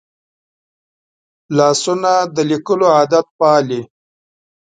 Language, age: Pashto, 40-49